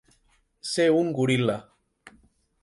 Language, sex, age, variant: Catalan, male, 19-29, Central